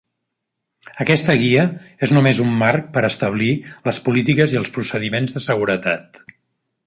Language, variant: Catalan, Central